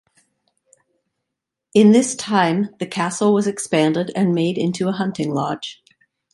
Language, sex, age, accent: English, female, 40-49, United States English